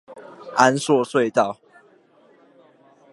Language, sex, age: Chinese, male, under 19